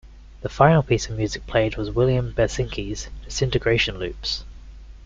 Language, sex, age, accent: English, male, 19-29, Australian English